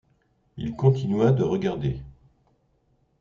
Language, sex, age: French, male, 60-69